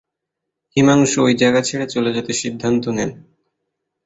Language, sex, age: Bengali, male, under 19